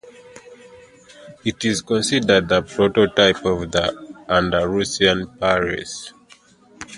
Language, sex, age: English, male, 30-39